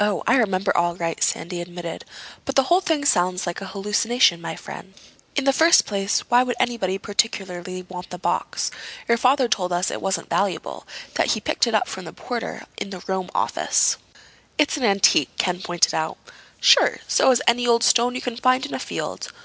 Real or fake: real